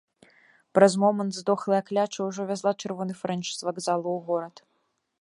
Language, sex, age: Belarusian, female, under 19